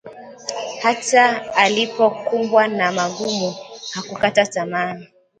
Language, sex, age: Swahili, female, 19-29